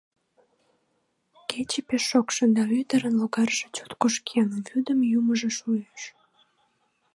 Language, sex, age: Mari, female, 19-29